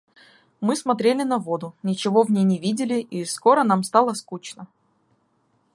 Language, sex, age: Russian, female, 19-29